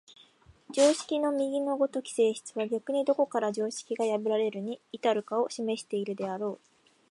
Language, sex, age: Japanese, female, 19-29